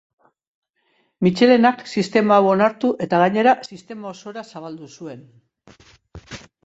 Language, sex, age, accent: Basque, female, 70-79, Mendebalekoa (Araba, Bizkaia, Gipuzkoako mendebaleko herri batzuk)